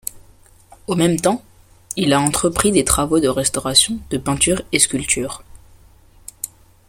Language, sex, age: French, male, under 19